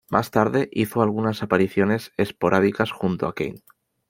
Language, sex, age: Spanish, male, 19-29